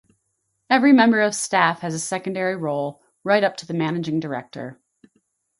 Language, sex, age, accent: English, female, 40-49, United States English